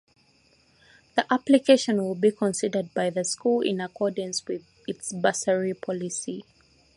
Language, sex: English, female